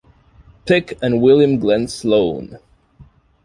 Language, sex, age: English, male, 19-29